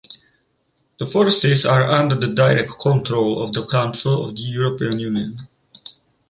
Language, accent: English, United States English; England English